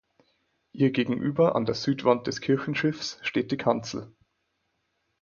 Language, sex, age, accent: German, male, 19-29, Deutschland Deutsch; Österreichisches Deutsch